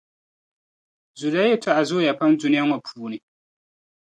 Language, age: Dagbani, 19-29